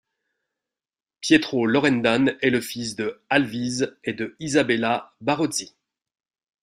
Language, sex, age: French, male, 40-49